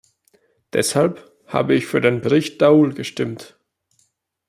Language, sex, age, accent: German, male, 19-29, Österreichisches Deutsch